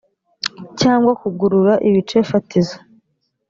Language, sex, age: Kinyarwanda, female, 19-29